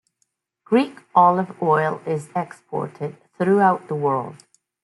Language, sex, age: English, female, 40-49